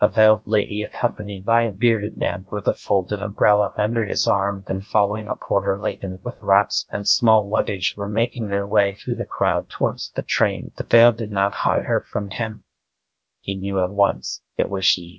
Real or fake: fake